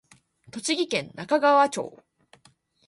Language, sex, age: Japanese, female, 19-29